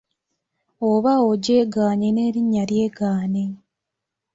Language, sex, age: Ganda, female, 19-29